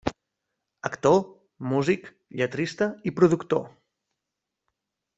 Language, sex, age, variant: Catalan, male, 30-39, Central